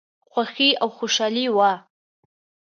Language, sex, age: Pashto, female, 19-29